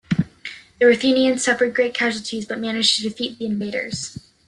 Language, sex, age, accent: English, female, 19-29, United States English